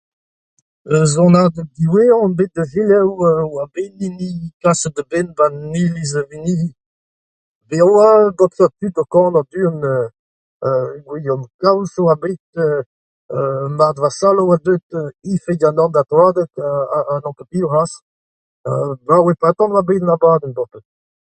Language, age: Breton, 40-49